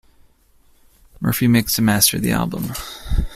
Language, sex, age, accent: English, male, 19-29, United States English